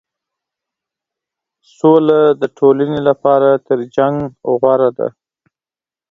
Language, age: Pashto, 30-39